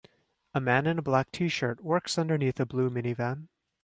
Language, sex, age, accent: English, male, 30-39, United States English